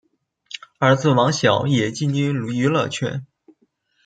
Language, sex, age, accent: Chinese, male, 19-29, 出生地：山东省